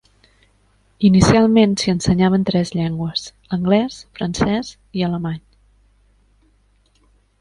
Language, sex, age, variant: Catalan, female, 19-29, Septentrional